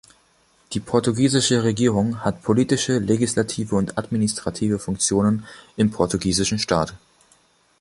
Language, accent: German, Deutschland Deutsch